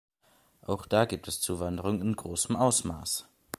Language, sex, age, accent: German, male, under 19, Deutschland Deutsch